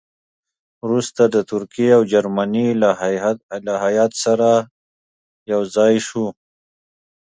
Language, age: Pashto, 30-39